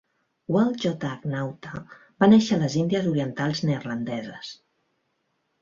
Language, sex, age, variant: Catalan, female, 40-49, Central